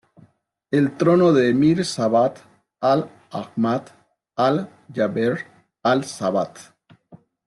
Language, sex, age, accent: Spanish, male, 50-59, México